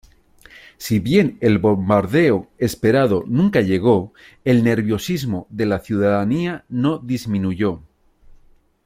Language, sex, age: Spanish, male, 40-49